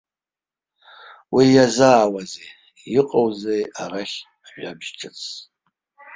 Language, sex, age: Abkhazian, male, 60-69